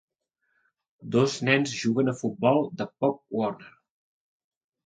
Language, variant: Catalan, Central